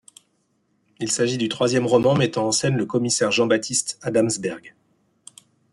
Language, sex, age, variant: French, male, 30-39, Français de métropole